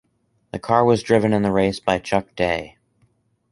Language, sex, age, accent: English, male, 19-29, United States English